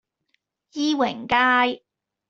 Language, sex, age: Cantonese, female, 19-29